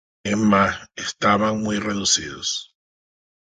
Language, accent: Spanish, Caribe: Cuba, Venezuela, Puerto Rico, República Dominicana, Panamá, Colombia caribeña, México caribeño, Costa del golfo de México